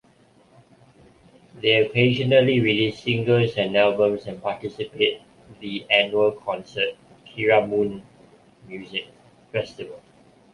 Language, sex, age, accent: English, male, 30-39, Malaysian English